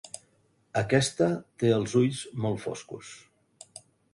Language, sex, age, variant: Catalan, male, 60-69, Central